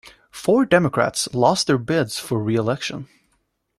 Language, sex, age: English, male, 19-29